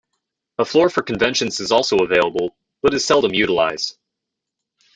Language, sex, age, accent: English, male, 19-29, United States English